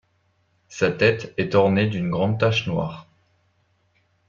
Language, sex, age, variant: French, male, 19-29, Français de métropole